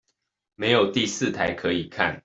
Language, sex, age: Chinese, male, 30-39